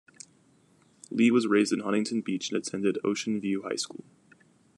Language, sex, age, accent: English, male, 19-29, United States English